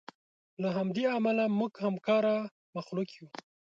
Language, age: Pashto, 19-29